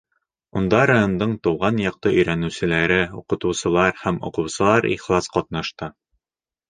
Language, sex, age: Bashkir, male, under 19